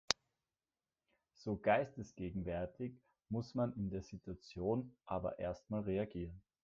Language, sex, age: German, male, 30-39